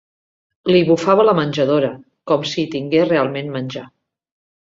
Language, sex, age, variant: Catalan, female, 40-49, Central